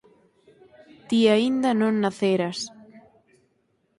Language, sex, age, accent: Galician, female, 19-29, Atlántico (seseo e gheada)